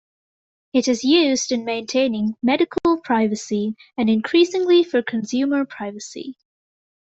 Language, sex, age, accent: English, female, 19-29, England English